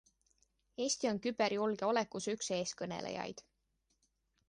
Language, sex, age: Estonian, female, 19-29